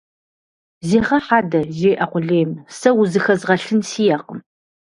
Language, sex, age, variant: Kabardian, female, 40-49, Адыгэбзэ (Къэбэрдей, Кирил, Урысей)